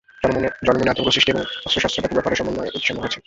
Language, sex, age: Bengali, male, 19-29